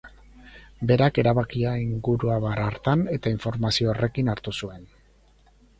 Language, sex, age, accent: Basque, male, 50-59, Erdialdekoa edo Nafarra (Gipuzkoa, Nafarroa)